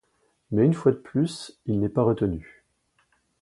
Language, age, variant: French, 40-49, Français de métropole